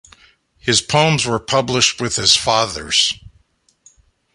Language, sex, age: English, male, 60-69